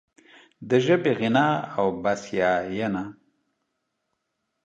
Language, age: Pashto, 50-59